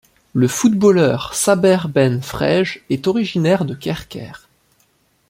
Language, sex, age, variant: French, male, 19-29, Français de métropole